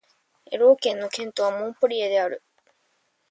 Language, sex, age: Japanese, female, 19-29